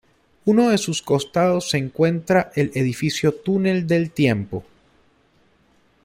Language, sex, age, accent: Spanish, male, 30-39, Caribe: Cuba, Venezuela, Puerto Rico, República Dominicana, Panamá, Colombia caribeña, México caribeño, Costa del golfo de México